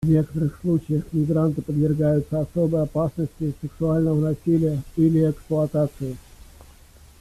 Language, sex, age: Russian, male, 40-49